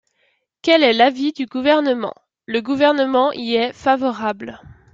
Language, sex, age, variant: French, female, 19-29, Français de métropole